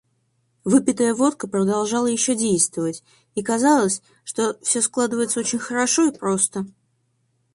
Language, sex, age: Russian, female, 19-29